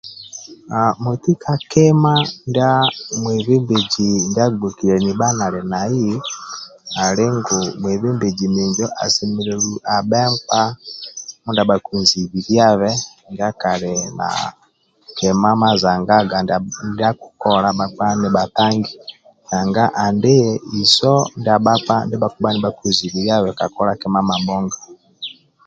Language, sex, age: Amba (Uganda), male, 50-59